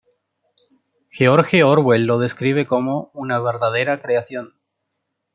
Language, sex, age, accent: Spanish, male, 19-29, Rioplatense: Argentina, Uruguay, este de Bolivia, Paraguay